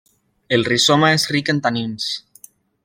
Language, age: Catalan, 19-29